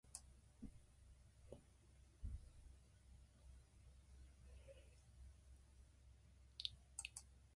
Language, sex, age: Japanese, female, under 19